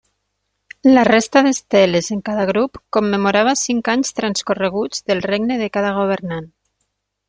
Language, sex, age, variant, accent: Catalan, female, 40-49, Nord-Occidental, Tortosí